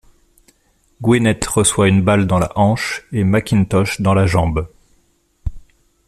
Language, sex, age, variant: French, male, 40-49, Français de métropole